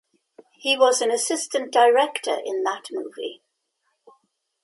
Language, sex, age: English, female, 70-79